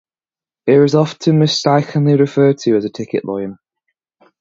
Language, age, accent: English, 19-29, England English